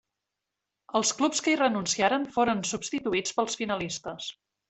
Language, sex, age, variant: Catalan, female, 40-49, Central